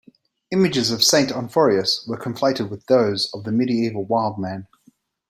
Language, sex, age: English, male, 40-49